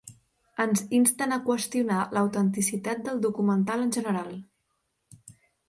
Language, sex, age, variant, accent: Catalan, female, 30-39, Central, central